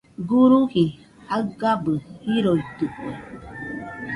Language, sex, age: Nüpode Huitoto, female, 40-49